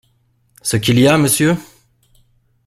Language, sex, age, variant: French, male, 30-39, Français de métropole